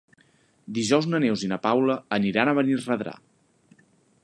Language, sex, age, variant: Catalan, male, 19-29, Central